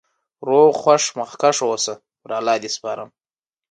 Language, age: Pashto, 19-29